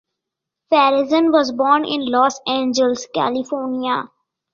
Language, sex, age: English, female, 19-29